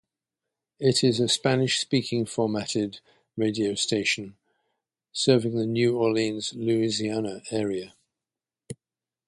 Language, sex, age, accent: English, male, 70-79, England English